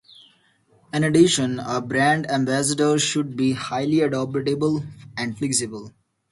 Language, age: English, under 19